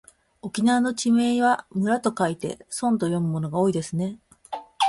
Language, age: Japanese, 40-49